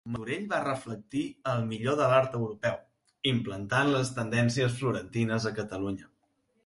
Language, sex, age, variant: Catalan, male, 19-29, Central